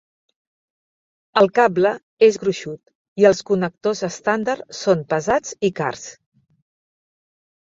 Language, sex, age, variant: Catalan, female, 40-49, Central